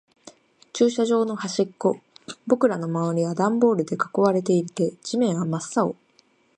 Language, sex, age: Japanese, female, 19-29